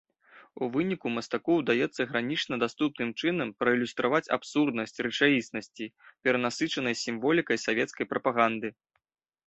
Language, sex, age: Belarusian, male, 19-29